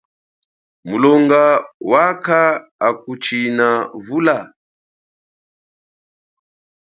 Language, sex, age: Chokwe, male, 40-49